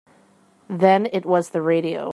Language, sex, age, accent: English, female, 30-39, Canadian English